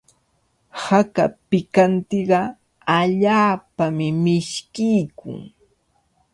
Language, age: Cajatambo North Lima Quechua, 19-29